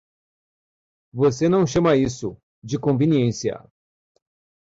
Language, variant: Portuguese, Portuguese (Brasil)